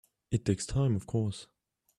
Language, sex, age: English, male, 19-29